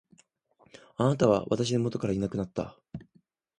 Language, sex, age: Japanese, male, under 19